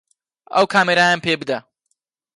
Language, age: Central Kurdish, 19-29